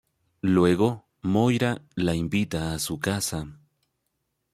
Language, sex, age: Spanish, male, 40-49